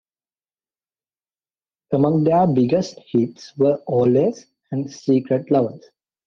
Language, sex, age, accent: English, male, 19-29, England English